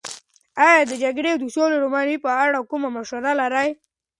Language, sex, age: Pashto, male, 19-29